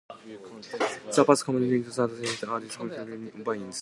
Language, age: English, 19-29